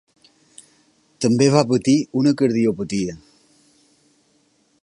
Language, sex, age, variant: Catalan, male, 19-29, Balear